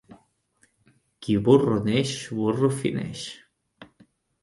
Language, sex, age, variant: Catalan, male, 19-29, Central